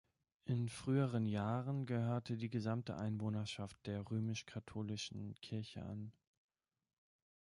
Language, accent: German, Deutschland Deutsch